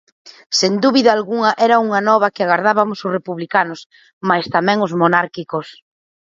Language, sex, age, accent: Galician, female, 30-39, Atlántico (seseo e gheada)